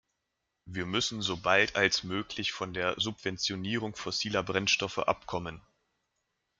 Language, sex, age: German, male, 19-29